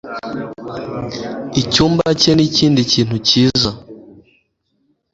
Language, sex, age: Kinyarwanda, male, under 19